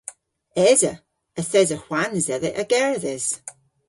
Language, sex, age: Cornish, female, 40-49